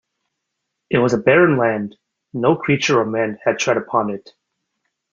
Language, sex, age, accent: English, male, 30-39, Canadian English